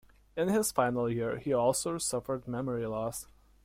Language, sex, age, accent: English, male, under 19, United States English